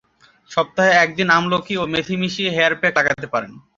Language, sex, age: Bengali, male, 19-29